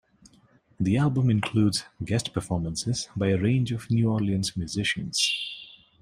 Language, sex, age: English, male, 19-29